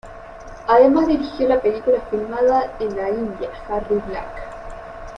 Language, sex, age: Spanish, female, 19-29